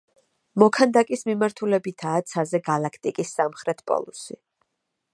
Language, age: Georgian, 30-39